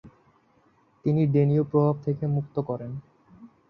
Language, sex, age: Bengali, male, 19-29